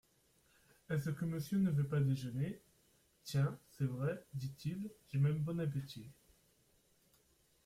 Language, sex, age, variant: French, male, 19-29, Français de métropole